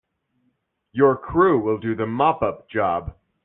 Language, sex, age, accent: English, male, 19-29, United States English